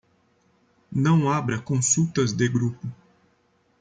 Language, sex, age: Portuguese, male, 19-29